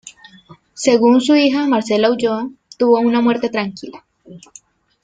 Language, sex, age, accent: Spanish, female, 19-29, Andino-Pacífico: Colombia, Perú, Ecuador, oeste de Bolivia y Venezuela andina